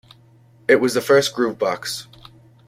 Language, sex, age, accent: English, male, 30-39, United States English